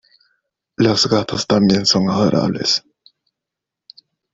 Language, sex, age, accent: Spanish, male, 19-29, América central